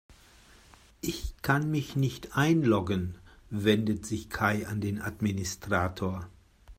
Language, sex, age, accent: German, male, 60-69, Deutschland Deutsch